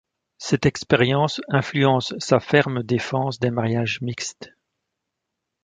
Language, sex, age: French, male, 40-49